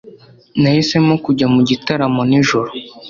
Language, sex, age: Kinyarwanda, male, under 19